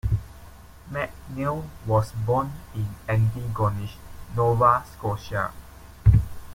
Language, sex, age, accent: English, male, 19-29, Malaysian English